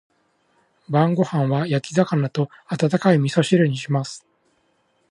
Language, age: Japanese, 40-49